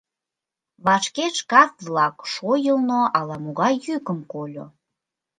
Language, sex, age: Mari, female, 19-29